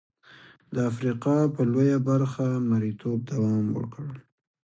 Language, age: Pashto, 30-39